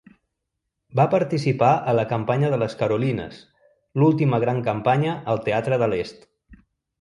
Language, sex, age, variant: Catalan, male, 40-49, Central